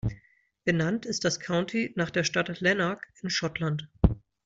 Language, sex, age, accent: German, male, 30-39, Deutschland Deutsch